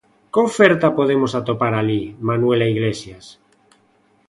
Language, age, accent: Galician, 40-49, Normativo (estándar)